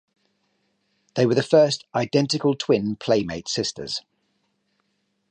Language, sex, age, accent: English, male, 40-49, England English